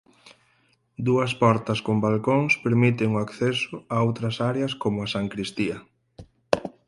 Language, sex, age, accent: Galician, male, 19-29, Atlántico (seseo e gheada)